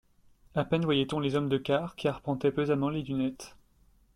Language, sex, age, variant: French, male, 19-29, Français de métropole